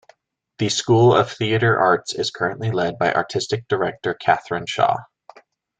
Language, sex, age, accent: English, male, 19-29, United States English